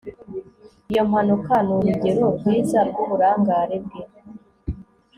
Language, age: Kinyarwanda, 19-29